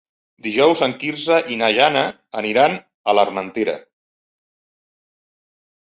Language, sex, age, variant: Catalan, male, 40-49, Central